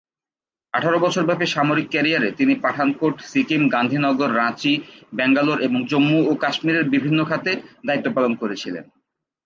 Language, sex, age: Bengali, male, 19-29